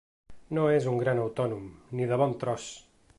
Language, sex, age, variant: Catalan, male, 30-39, Central